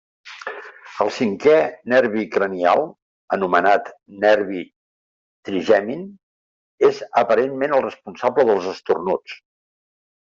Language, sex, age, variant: Catalan, male, 70-79, Central